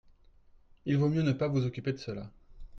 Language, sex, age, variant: French, male, 30-39, Français de métropole